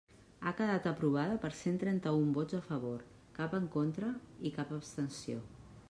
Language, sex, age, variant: Catalan, female, 40-49, Central